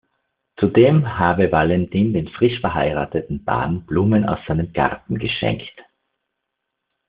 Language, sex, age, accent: German, male, 50-59, Österreichisches Deutsch